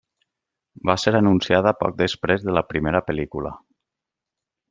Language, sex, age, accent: Catalan, male, 30-39, valencià